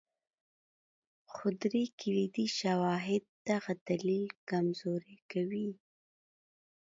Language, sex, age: Pashto, female, 30-39